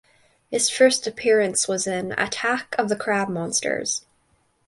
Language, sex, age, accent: English, female, 19-29, Canadian English